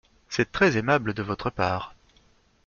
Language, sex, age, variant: French, male, 40-49, Français de métropole